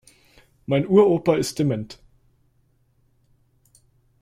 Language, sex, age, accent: German, male, 19-29, Österreichisches Deutsch